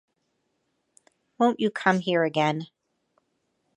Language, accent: English, United States English